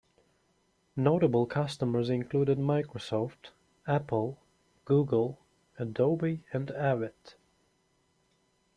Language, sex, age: English, male, 19-29